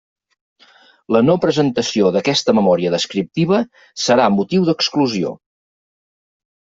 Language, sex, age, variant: Catalan, male, 50-59, Central